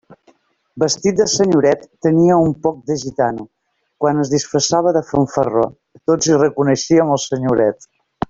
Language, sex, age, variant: Catalan, female, 40-49, Septentrional